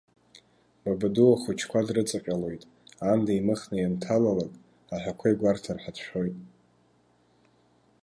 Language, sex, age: Abkhazian, male, 30-39